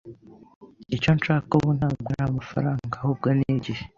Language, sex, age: Kinyarwanda, male, under 19